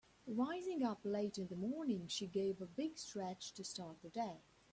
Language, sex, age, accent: English, female, 19-29, England English